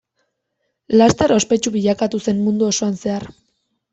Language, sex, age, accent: Basque, female, under 19, Erdialdekoa edo Nafarra (Gipuzkoa, Nafarroa)